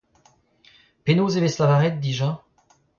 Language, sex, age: Breton, male, 30-39